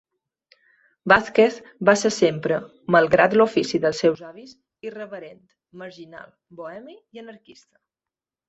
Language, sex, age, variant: Catalan, female, 30-39, Balear